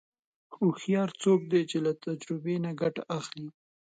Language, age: Pashto, 19-29